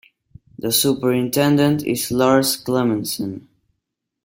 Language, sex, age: English, male, under 19